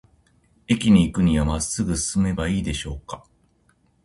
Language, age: Japanese, 40-49